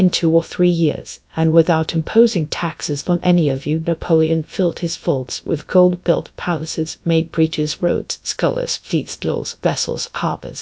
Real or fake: fake